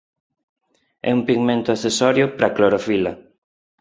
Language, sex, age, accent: Galician, male, 30-39, Neofalante